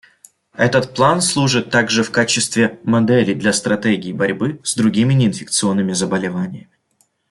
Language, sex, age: Russian, male, 19-29